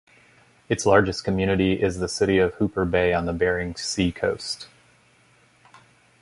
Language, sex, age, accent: English, male, 30-39, United States English